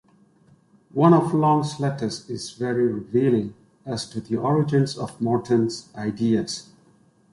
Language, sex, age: English, male, 30-39